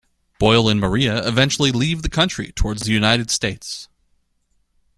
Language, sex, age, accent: English, male, 30-39, United States English